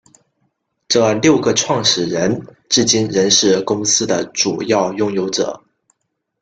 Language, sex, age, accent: Chinese, male, under 19, 出生地：广东省